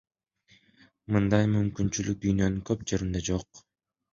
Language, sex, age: Kyrgyz, male, under 19